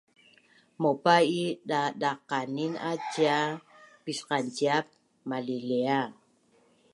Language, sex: Bunun, female